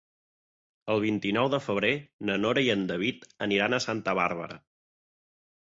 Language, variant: Catalan, Central